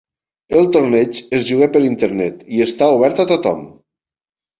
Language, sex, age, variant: Catalan, male, 50-59, Septentrional